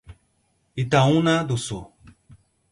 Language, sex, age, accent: Portuguese, male, 30-39, Nordestino